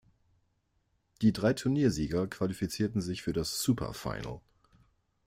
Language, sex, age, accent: German, male, 40-49, Deutschland Deutsch